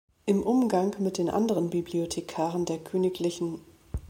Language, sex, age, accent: German, female, 40-49, Deutschland Deutsch